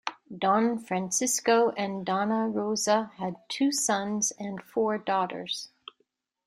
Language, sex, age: English, female, 50-59